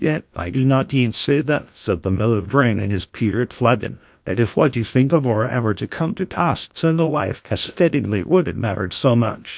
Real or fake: fake